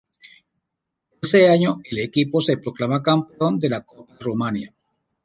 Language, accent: Spanish, Andino-Pacífico: Colombia, Perú, Ecuador, oeste de Bolivia y Venezuela andina